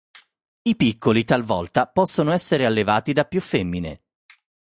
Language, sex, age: Italian, male, 30-39